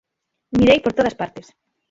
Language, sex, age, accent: Galician, female, 19-29, Atlántico (seseo e gheada)